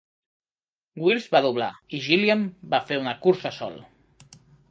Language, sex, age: Catalan, male, 30-39